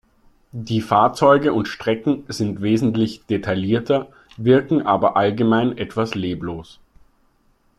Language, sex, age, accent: German, male, 30-39, Österreichisches Deutsch